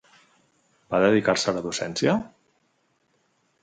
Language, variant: Catalan, Central